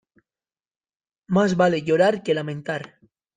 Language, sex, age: Spanish, male, 19-29